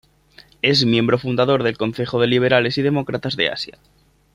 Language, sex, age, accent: Spanish, male, 19-29, España: Centro-Sur peninsular (Madrid, Toledo, Castilla-La Mancha)